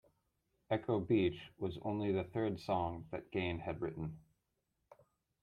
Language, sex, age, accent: English, male, 40-49, United States English